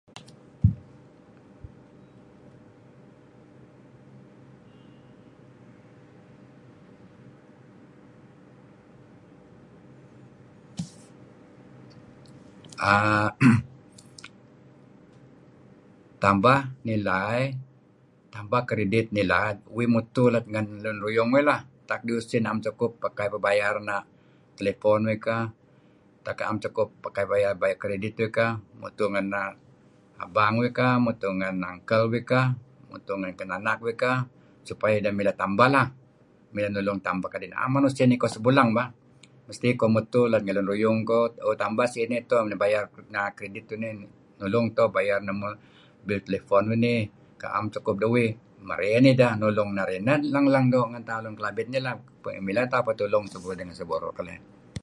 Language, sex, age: Kelabit, male, 70-79